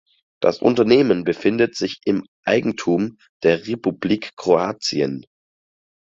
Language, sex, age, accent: German, male, 19-29, Deutschland Deutsch